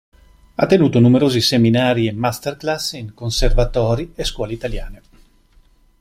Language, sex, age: Italian, male, 50-59